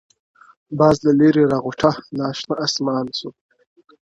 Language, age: Pashto, 19-29